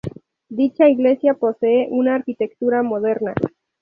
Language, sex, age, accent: Spanish, female, 19-29, México